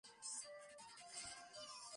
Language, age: English, 19-29